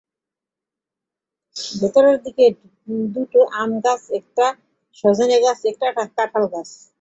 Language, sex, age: Bengali, female, 50-59